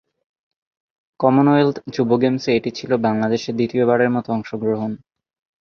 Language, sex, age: Bengali, male, under 19